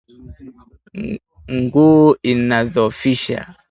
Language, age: Swahili, 19-29